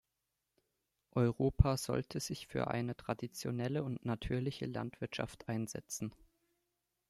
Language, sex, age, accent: German, male, under 19, Deutschland Deutsch